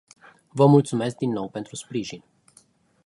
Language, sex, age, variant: Romanian, male, 40-49, Romanian-Romania